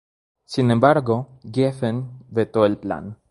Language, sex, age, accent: Spanish, male, 19-29, México